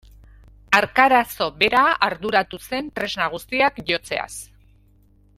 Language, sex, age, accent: Basque, female, 50-59, Mendebalekoa (Araba, Bizkaia, Gipuzkoako mendebaleko herri batzuk)